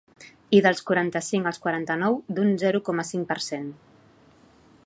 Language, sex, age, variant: Catalan, female, 40-49, Central